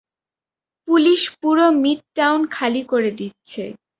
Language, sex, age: Bengali, female, under 19